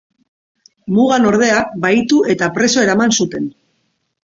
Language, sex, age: Basque, female, 40-49